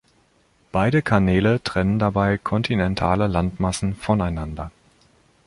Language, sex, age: German, male, 30-39